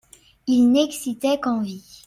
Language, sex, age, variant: French, female, under 19, Français de métropole